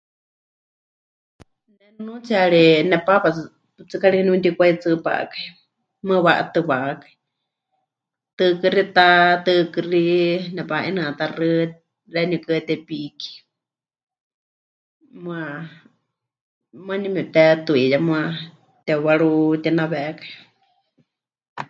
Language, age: Huichol, 30-39